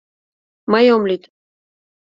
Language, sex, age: Mari, female, 30-39